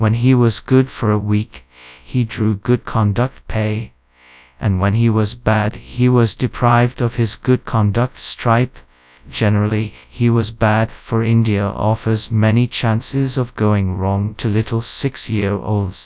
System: TTS, FastPitch